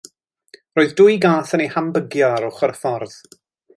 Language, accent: Welsh, Y Deyrnas Unedig Cymraeg